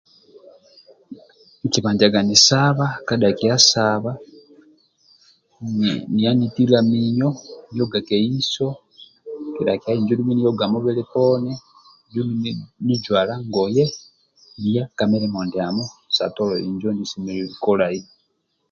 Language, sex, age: Amba (Uganda), male, 30-39